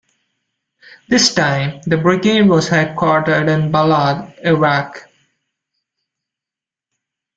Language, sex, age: English, male, under 19